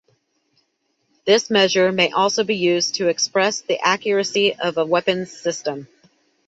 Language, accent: English, United States English